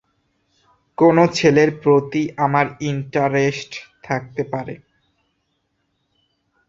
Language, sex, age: Bengali, male, 19-29